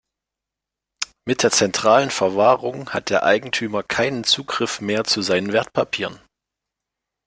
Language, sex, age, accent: German, male, 30-39, Deutschland Deutsch